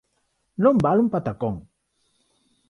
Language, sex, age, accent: Galician, male, 50-59, Neofalante